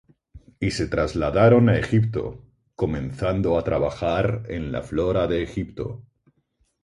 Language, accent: Spanish, España: Centro-Sur peninsular (Madrid, Toledo, Castilla-La Mancha)